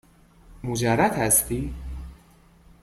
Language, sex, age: Persian, male, 19-29